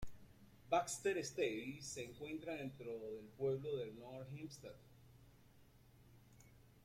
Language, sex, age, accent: Spanish, male, 50-59, Caribe: Cuba, Venezuela, Puerto Rico, República Dominicana, Panamá, Colombia caribeña, México caribeño, Costa del golfo de México